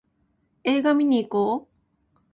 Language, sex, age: Japanese, female, 19-29